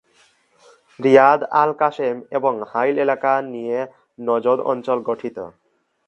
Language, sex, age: Bengali, male, under 19